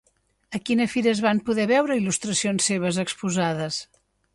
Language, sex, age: Catalan, female, 50-59